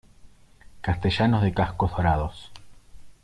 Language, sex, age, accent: Spanish, male, 30-39, Rioplatense: Argentina, Uruguay, este de Bolivia, Paraguay